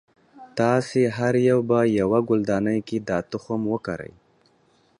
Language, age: Pashto, 30-39